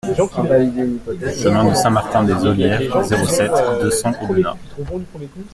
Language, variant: French, Français de métropole